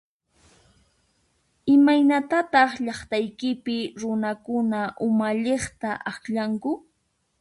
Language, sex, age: Puno Quechua, female, 19-29